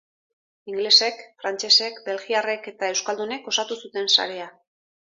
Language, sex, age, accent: Basque, female, 50-59, Erdialdekoa edo Nafarra (Gipuzkoa, Nafarroa)